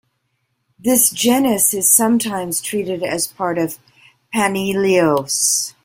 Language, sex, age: English, female, 50-59